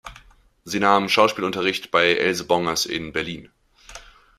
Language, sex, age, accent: German, male, 19-29, Deutschland Deutsch